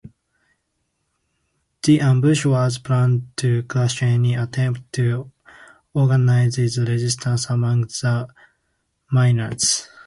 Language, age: English, 19-29